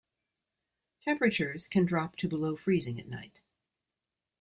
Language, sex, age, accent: English, female, 60-69, United States English